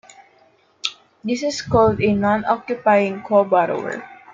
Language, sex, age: English, female, under 19